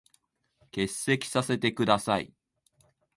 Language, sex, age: Japanese, male, 19-29